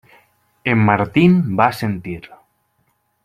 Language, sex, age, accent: Catalan, male, 19-29, valencià